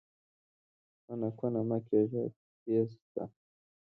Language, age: Pashto, 19-29